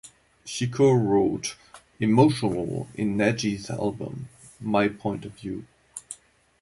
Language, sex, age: English, male, 40-49